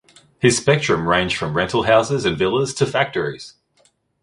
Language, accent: English, Australian English